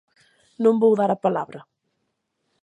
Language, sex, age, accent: Galician, female, 30-39, Central (gheada); Normativo (estándar)